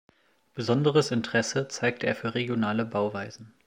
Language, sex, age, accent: German, male, 19-29, Deutschland Deutsch